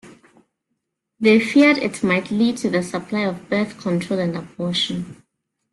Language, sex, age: English, female, 30-39